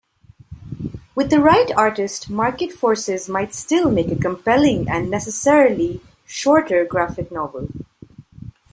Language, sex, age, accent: English, female, 30-39, India and South Asia (India, Pakistan, Sri Lanka)